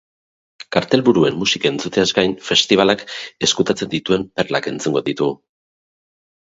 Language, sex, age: Basque, male, 30-39